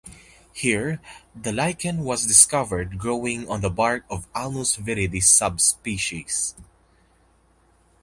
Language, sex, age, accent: English, male, under 19, Filipino